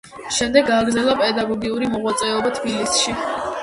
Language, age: Georgian, 19-29